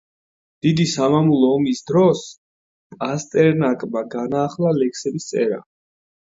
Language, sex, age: Georgian, male, 19-29